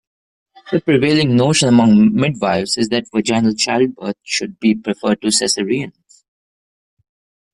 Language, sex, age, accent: English, male, 19-29, India and South Asia (India, Pakistan, Sri Lanka)